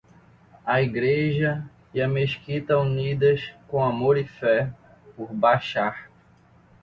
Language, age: Portuguese, 19-29